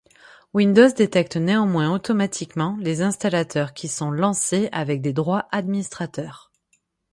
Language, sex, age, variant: French, female, 30-39, Français de métropole